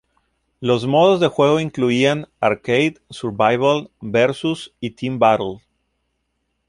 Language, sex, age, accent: Spanish, male, 40-49, México